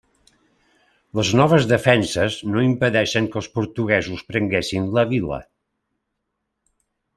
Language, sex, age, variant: Catalan, male, 70-79, Septentrional